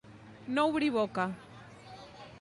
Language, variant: Catalan, Central